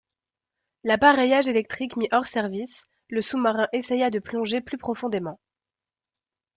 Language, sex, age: French, female, 19-29